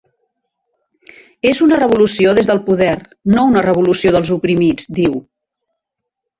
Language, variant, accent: Catalan, Central, central